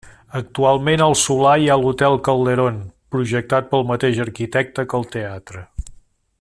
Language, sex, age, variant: Catalan, male, 50-59, Central